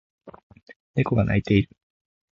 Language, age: Japanese, 19-29